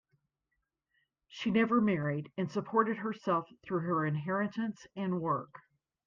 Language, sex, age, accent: English, female, 60-69, United States English